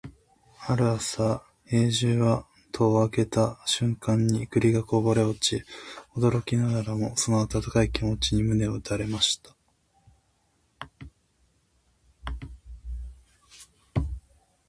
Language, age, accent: Japanese, 19-29, 標準語